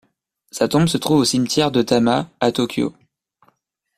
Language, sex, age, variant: French, male, under 19, Français de métropole